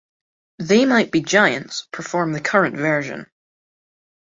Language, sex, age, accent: English, male, under 19, Scottish English